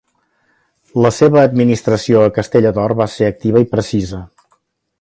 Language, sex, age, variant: Catalan, male, 60-69, Central